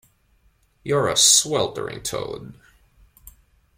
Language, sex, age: English, male, 19-29